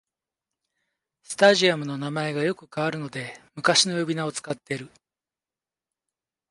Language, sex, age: Japanese, male, 50-59